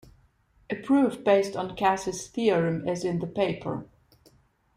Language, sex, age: English, female, 30-39